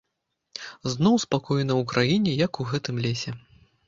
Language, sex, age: Belarusian, male, 30-39